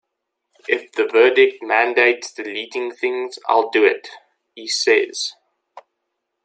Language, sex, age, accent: English, male, 19-29, Southern African (South Africa, Zimbabwe, Namibia)